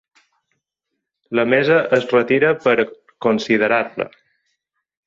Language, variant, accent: Catalan, Balear, balear